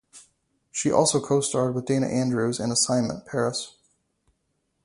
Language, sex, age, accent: English, male, 30-39, United States English